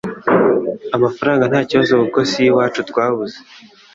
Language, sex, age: Kinyarwanda, male, under 19